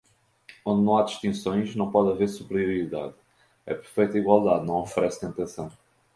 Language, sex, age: Portuguese, male, 40-49